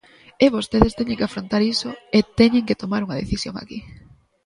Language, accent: Galician, Normativo (estándar)